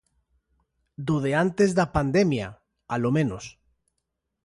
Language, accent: Galician, Normativo (estándar)